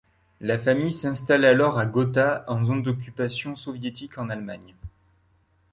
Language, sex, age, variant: French, male, 19-29, Français de métropole